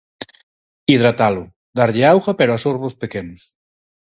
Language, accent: Galician, Normativo (estándar)